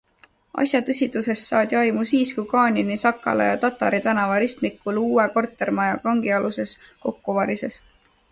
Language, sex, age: Estonian, female, 19-29